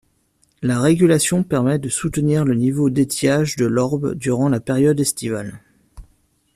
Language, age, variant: French, 19-29, Français de métropole